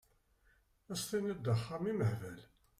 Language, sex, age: Kabyle, male, 50-59